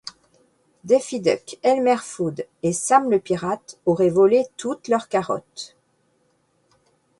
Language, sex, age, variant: French, female, 50-59, Français de métropole